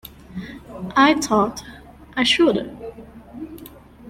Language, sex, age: English, female, 19-29